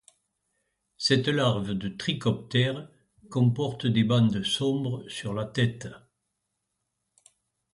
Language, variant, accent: French, Français de métropole, Français du sud de la France